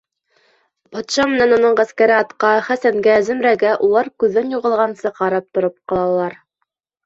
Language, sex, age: Bashkir, female, 19-29